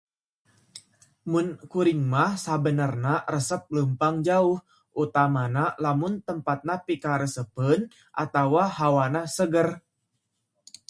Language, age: Sundanese, 19-29